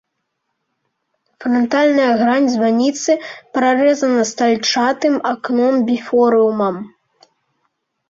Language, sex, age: Belarusian, male, 30-39